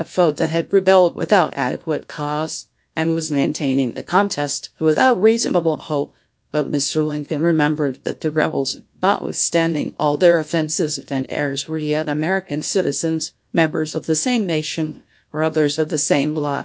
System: TTS, GlowTTS